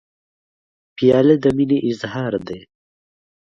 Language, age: Pashto, 19-29